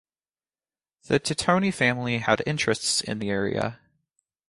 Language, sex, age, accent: English, male, 19-29, United States English